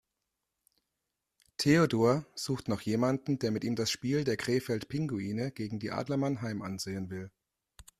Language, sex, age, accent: German, male, 30-39, Deutschland Deutsch